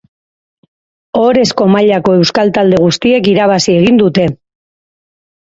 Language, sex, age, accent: Basque, female, 30-39, Mendebalekoa (Araba, Bizkaia, Gipuzkoako mendebaleko herri batzuk)